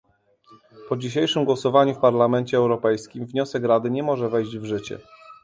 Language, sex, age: Polish, male, 40-49